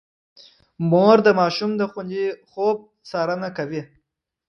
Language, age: Pashto, under 19